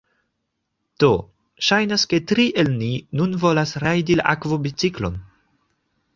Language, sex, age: Esperanto, male, 19-29